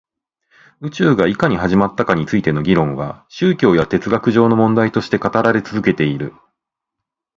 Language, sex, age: Japanese, male, 40-49